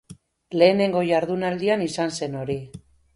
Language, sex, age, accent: Basque, female, 40-49, Mendebalekoa (Araba, Bizkaia, Gipuzkoako mendebaleko herri batzuk)